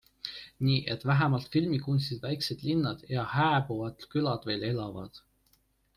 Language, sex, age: Estonian, male, 19-29